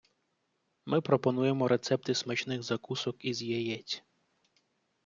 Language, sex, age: Ukrainian, male, 40-49